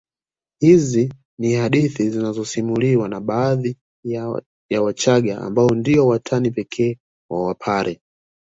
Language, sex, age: Swahili, male, 19-29